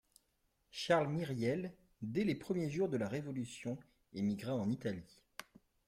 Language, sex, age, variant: French, male, 30-39, Français de métropole